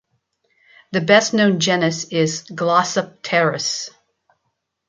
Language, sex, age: English, female, 60-69